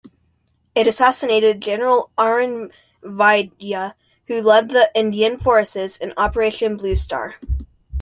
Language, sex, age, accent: English, male, under 19, United States English